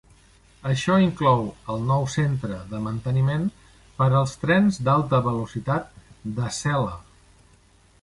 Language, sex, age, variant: Catalan, male, 50-59, Central